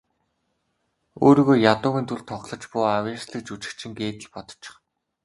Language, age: Mongolian, 19-29